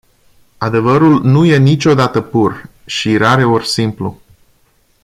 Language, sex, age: Romanian, male, 30-39